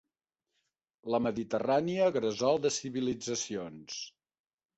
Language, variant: Catalan, Central